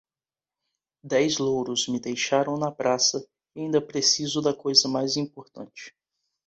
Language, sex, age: Portuguese, male, 19-29